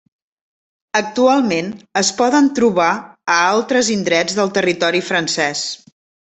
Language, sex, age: Catalan, female, 50-59